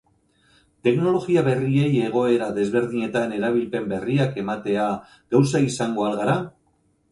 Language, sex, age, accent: Basque, male, 50-59, Mendebalekoa (Araba, Bizkaia, Gipuzkoako mendebaleko herri batzuk)